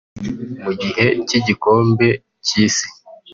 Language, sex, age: Kinyarwanda, male, 19-29